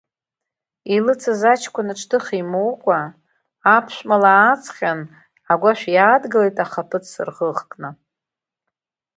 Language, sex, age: Abkhazian, female, 50-59